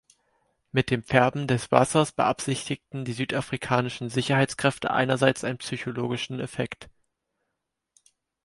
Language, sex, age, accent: German, male, 19-29, Deutschland Deutsch